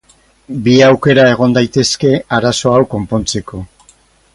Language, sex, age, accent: Basque, male, 60-69, Mendebalekoa (Araba, Bizkaia, Gipuzkoako mendebaleko herri batzuk)